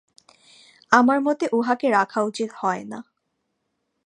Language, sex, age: Bengali, female, 19-29